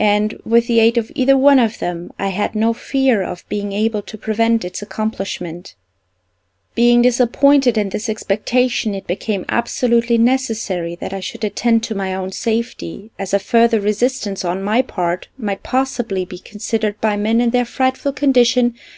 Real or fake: real